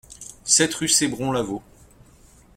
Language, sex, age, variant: French, male, 40-49, Français de métropole